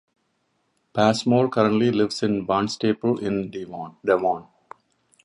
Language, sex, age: English, male, 50-59